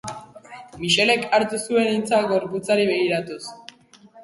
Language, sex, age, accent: Basque, female, 90+, Erdialdekoa edo Nafarra (Gipuzkoa, Nafarroa)